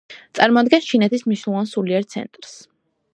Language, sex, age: Georgian, female, under 19